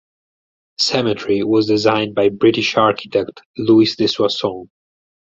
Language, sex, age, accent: English, male, 19-29, Italian